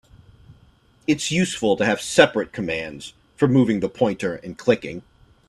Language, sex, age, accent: English, male, 40-49, United States English